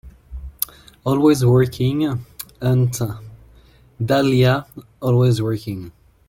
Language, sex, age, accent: English, male, 30-39, Southern African (South Africa, Zimbabwe, Namibia)